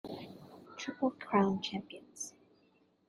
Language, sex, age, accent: English, female, 30-39, United States English